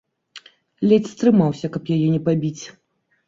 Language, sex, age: Belarusian, female, 30-39